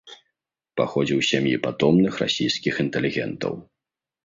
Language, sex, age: Belarusian, male, 19-29